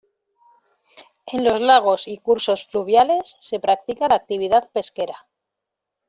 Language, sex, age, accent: Spanish, female, 40-49, España: Norte peninsular (Asturias, Castilla y León, Cantabria, País Vasco, Navarra, Aragón, La Rioja, Guadalajara, Cuenca)